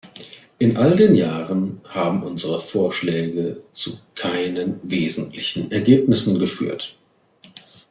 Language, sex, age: German, male, 40-49